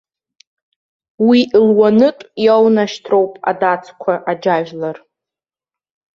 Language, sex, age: Abkhazian, female, under 19